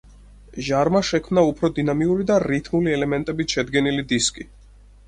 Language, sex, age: Georgian, male, 19-29